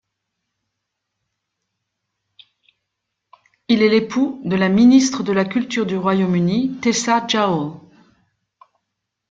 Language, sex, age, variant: French, female, 50-59, Français de métropole